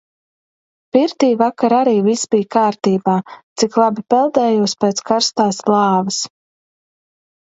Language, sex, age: Latvian, female, 30-39